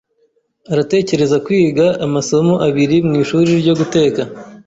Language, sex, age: Kinyarwanda, male, 30-39